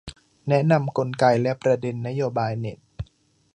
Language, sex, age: Thai, male, 19-29